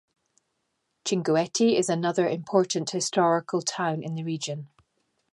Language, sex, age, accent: English, female, 50-59, Scottish English